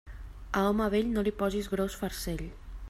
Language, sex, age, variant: Catalan, female, 19-29, Central